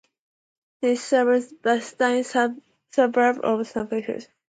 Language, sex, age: English, female, 19-29